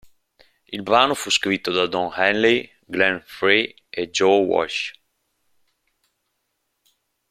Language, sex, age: Italian, male, 30-39